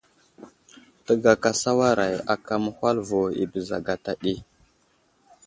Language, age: Wuzlam, 19-29